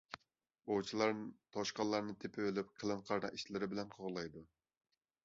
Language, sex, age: Uyghur, male, 19-29